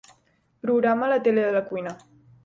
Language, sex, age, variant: Catalan, female, 19-29, Central